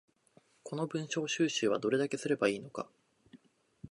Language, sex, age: Japanese, male, 19-29